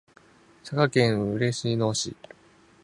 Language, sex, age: Japanese, male, 19-29